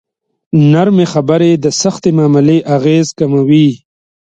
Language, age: Pashto, 30-39